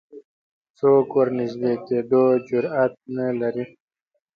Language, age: Pashto, 30-39